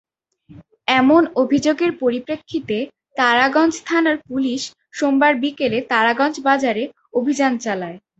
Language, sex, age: Bengali, female, under 19